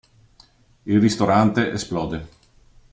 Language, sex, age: Italian, male, 40-49